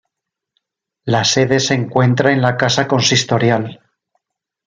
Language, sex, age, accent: Spanish, male, 40-49, España: Norte peninsular (Asturias, Castilla y León, Cantabria, País Vasco, Navarra, Aragón, La Rioja, Guadalajara, Cuenca)